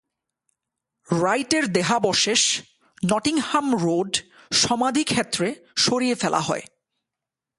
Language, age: Bengali, 19-29